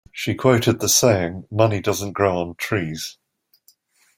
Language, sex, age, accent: English, male, 60-69, England English